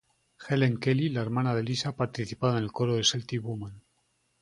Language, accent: Spanish, España: Centro-Sur peninsular (Madrid, Toledo, Castilla-La Mancha)